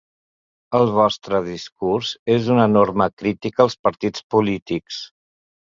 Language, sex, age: Catalan, male, 50-59